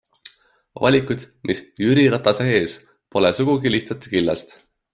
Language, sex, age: Estonian, male, 19-29